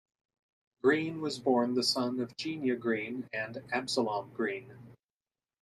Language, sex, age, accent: English, male, 30-39, United States English